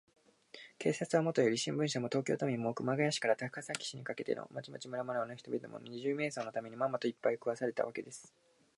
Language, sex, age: Japanese, male, 19-29